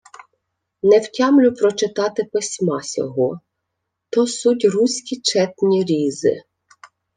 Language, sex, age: Ukrainian, female, 30-39